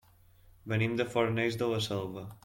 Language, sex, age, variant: Catalan, male, 30-39, Balear